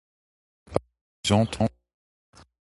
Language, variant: French, Français de métropole